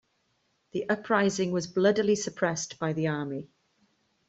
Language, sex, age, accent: English, female, 40-49, Welsh English